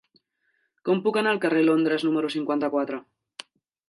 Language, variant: Catalan, Central